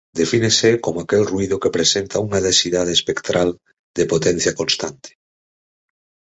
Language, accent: Galician, Central (gheada)